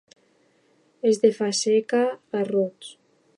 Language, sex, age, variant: Catalan, female, under 19, Alacantí